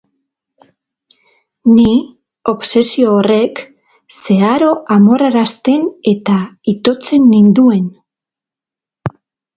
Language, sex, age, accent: Basque, female, 50-59, Mendebalekoa (Araba, Bizkaia, Gipuzkoako mendebaleko herri batzuk)